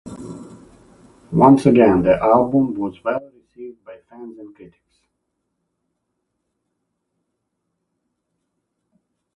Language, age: English, 40-49